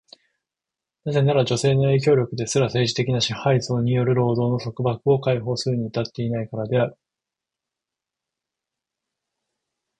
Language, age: Japanese, 19-29